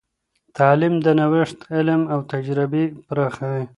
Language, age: Pashto, 30-39